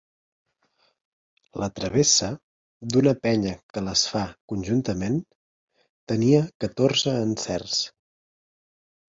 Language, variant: Catalan, Central